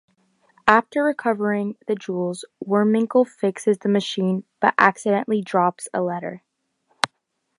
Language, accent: English, United States English